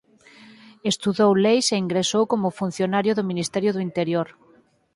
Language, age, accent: Galician, 40-49, Oriental (común en zona oriental)